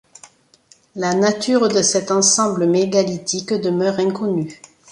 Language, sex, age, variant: French, female, 50-59, Français de métropole